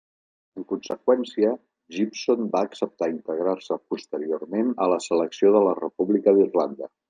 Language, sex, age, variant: Catalan, male, 60-69, Central